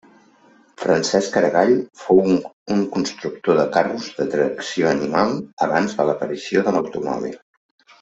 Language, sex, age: Catalan, male, 50-59